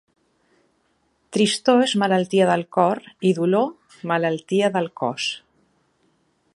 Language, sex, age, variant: Catalan, female, 60-69, Central